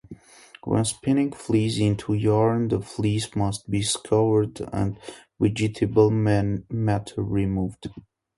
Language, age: English, 19-29